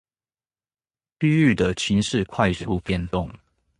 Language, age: Chinese, 30-39